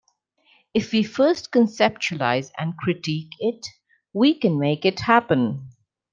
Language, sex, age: English, female, under 19